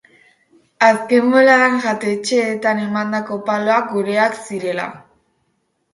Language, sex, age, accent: Basque, female, under 19, Mendebalekoa (Araba, Bizkaia, Gipuzkoako mendebaleko herri batzuk)